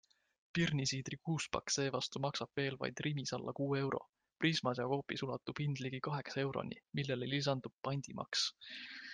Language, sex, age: Estonian, male, 19-29